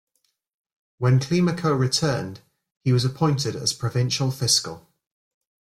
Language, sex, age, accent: English, male, 30-39, England English